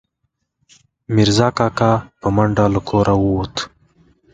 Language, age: Pashto, 19-29